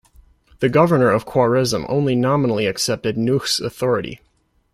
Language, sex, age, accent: English, male, 19-29, United States English